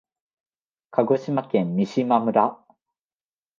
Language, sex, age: Japanese, male, 19-29